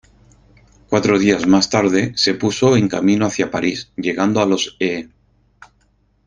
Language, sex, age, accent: Spanish, male, 50-59, España: Norte peninsular (Asturias, Castilla y León, Cantabria, País Vasco, Navarra, Aragón, La Rioja, Guadalajara, Cuenca)